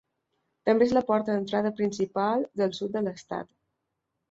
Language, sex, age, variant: Catalan, female, 19-29, Balear